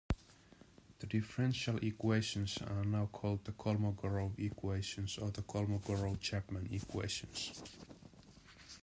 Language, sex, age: English, male, 40-49